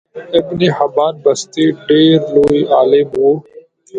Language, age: Pashto, 19-29